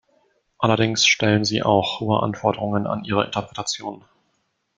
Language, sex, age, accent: German, male, 19-29, Deutschland Deutsch